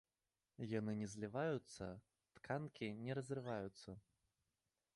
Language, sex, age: Belarusian, male, 19-29